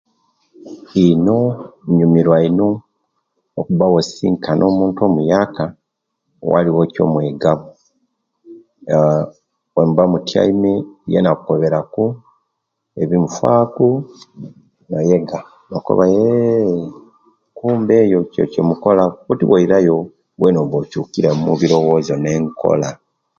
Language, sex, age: Kenyi, male, 40-49